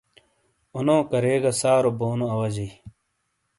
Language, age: Shina, 30-39